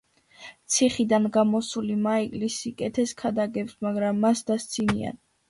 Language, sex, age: Georgian, female, under 19